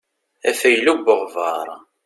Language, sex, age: Kabyle, male, 30-39